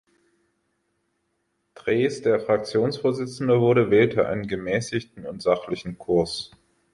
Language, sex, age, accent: German, male, 40-49, Deutschland Deutsch